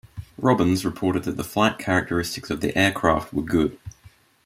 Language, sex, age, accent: English, male, under 19, Australian English